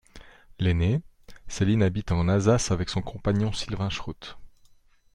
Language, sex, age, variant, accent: French, male, 30-39, Français d'Europe, Français de Suisse